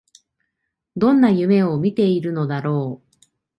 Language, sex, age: Japanese, female, 30-39